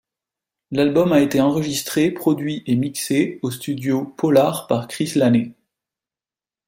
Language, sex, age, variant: French, male, 30-39, Français de métropole